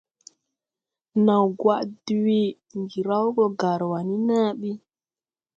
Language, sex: Tupuri, female